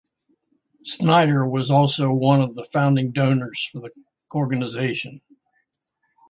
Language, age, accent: English, 60-69, United States English